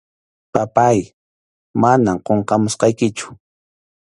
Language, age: Arequipa-La Unión Quechua, 30-39